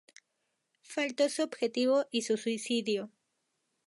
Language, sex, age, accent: Spanish, female, 19-29, México